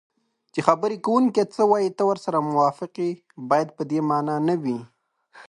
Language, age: Pashto, 19-29